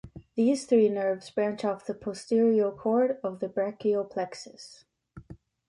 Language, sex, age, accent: English, female, 19-29, United States English